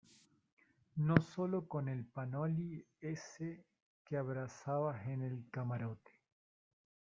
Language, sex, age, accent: Spanish, male, 30-39, Rioplatense: Argentina, Uruguay, este de Bolivia, Paraguay